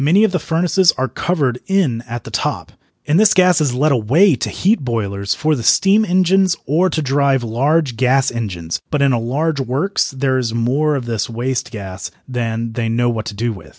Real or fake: real